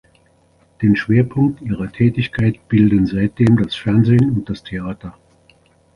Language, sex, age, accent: German, male, 60-69, Deutschland Deutsch